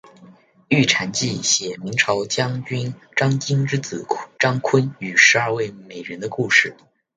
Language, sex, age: Chinese, male, under 19